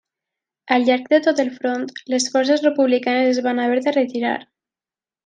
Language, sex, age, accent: Catalan, female, 19-29, valencià